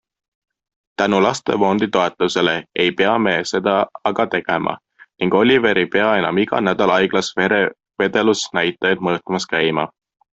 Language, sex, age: Estonian, male, 19-29